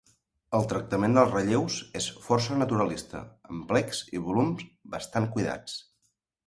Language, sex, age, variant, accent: Catalan, male, 30-39, Central, gironí